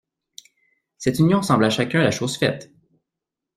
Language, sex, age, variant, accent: French, male, 30-39, Français d'Amérique du Nord, Français du Canada